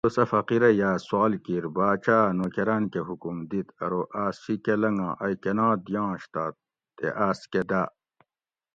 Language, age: Gawri, 40-49